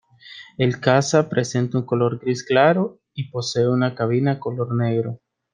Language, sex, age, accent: Spanish, male, 19-29, América central